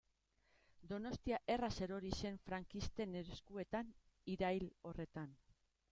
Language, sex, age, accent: Basque, female, 40-49, Mendebalekoa (Araba, Bizkaia, Gipuzkoako mendebaleko herri batzuk)